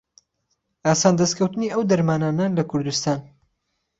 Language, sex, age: Central Kurdish, male, 19-29